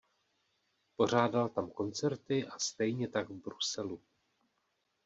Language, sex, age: Czech, male, 40-49